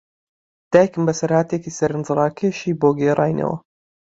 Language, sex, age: Central Kurdish, male, 19-29